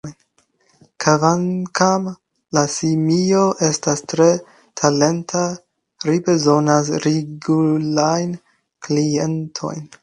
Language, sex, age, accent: Esperanto, male, 19-29, Internacia